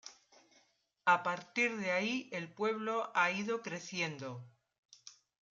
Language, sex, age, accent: Spanish, female, 50-59, España: Norte peninsular (Asturias, Castilla y León, Cantabria, País Vasco, Navarra, Aragón, La Rioja, Guadalajara, Cuenca)